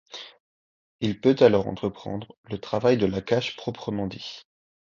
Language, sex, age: French, male, 19-29